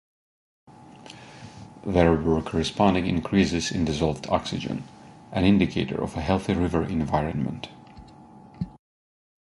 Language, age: English, 30-39